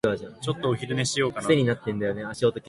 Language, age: Japanese, 19-29